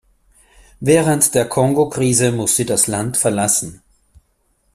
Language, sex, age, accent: German, male, 40-49, Österreichisches Deutsch